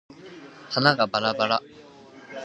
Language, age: Japanese, under 19